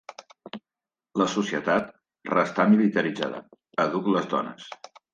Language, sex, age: Catalan, male, 50-59